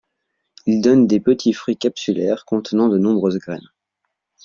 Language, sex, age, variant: French, male, under 19, Français de métropole